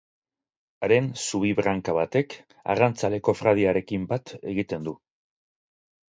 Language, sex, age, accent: Basque, male, 50-59, Mendebalekoa (Araba, Bizkaia, Gipuzkoako mendebaleko herri batzuk)